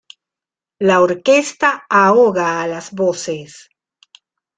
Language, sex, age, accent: Spanish, female, 50-59, Caribe: Cuba, Venezuela, Puerto Rico, República Dominicana, Panamá, Colombia caribeña, México caribeño, Costa del golfo de México